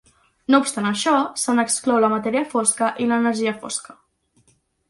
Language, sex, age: Catalan, female, under 19